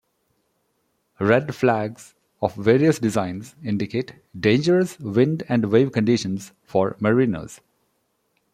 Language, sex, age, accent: English, male, 40-49, India and South Asia (India, Pakistan, Sri Lanka)